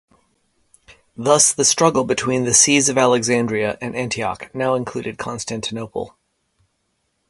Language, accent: English, United States English